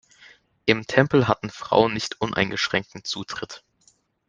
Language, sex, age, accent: German, male, under 19, Deutschland Deutsch